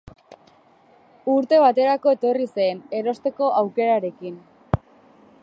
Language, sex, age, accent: Basque, female, 19-29, Mendebalekoa (Araba, Bizkaia, Gipuzkoako mendebaleko herri batzuk)